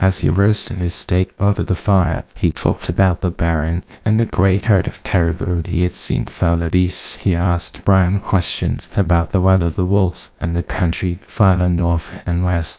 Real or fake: fake